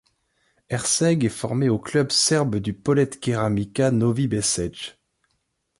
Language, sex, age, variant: French, male, 30-39, Français de métropole